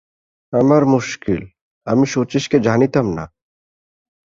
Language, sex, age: Bengali, male, 19-29